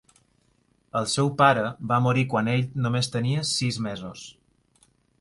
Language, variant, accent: Catalan, Balear, mallorquí